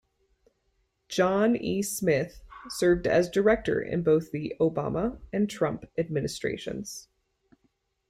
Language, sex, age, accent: English, female, 30-39, United States English